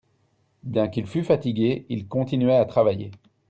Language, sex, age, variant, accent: French, male, 30-39, Français d'Europe, Français de Belgique